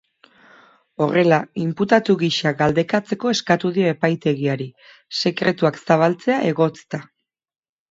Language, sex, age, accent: Basque, female, 30-39, Erdialdekoa edo Nafarra (Gipuzkoa, Nafarroa)